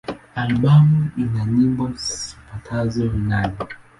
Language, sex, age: Swahili, male, 19-29